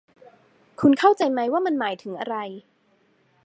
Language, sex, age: Thai, female, 19-29